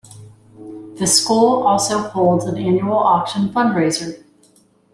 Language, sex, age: English, female, 50-59